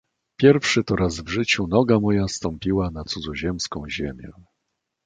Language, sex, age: Polish, male, 50-59